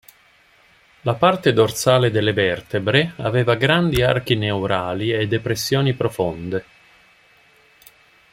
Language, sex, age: Italian, male, 50-59